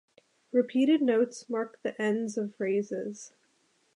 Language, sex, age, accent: English, female, 19-29, United States English